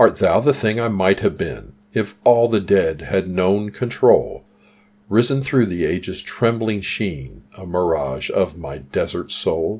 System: none